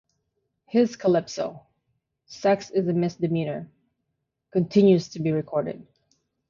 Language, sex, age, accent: English, female, 30-39, Canadian English; Filipino